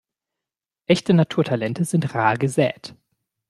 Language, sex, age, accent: German, male, 19-29, Deutschland Deutsch